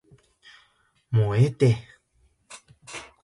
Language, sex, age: Japanese, male, under 19